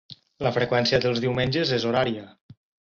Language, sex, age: Catalan, male, 30-39